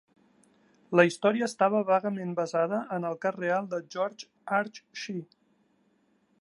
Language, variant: Catalan, Central